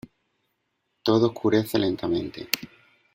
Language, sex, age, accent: Spanish, male, 30-39, España: Sur peninsular (Andalucia, Extremadura, Murcia)